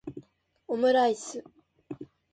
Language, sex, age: Japanese, female, under 19